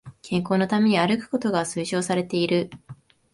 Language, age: Japanese, 19-29